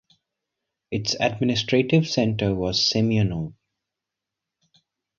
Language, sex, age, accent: English, male, 30-39, India and South Asia (India, Pakistan, Sri Lanka)